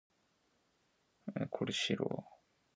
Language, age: Seri, 19-29